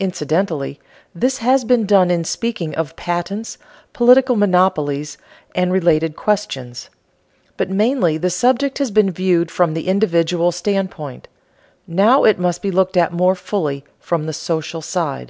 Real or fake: real